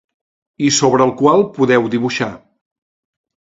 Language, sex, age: Catalan, male, 50-59